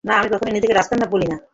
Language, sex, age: Bengali, female, 50-59